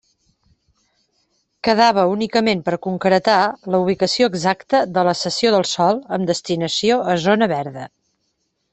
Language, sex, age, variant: Catalan, female, 40-49, Central